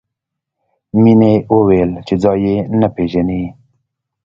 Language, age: Pashto, 19-29